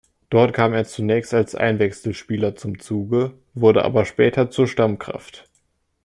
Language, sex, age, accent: German, male, under 19, Deutschland Deutsch